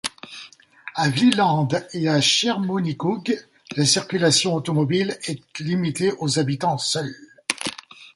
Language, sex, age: French, male, 60-69